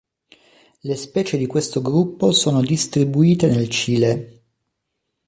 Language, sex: Italian, male